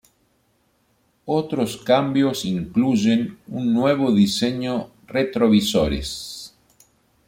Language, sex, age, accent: Spanish, male, 50-59, Rioplatense: Argentina, Uruguay, este de Bolivia, Paraguay